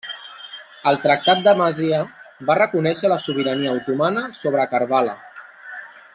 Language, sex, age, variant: Catalan, male, 19-29, Central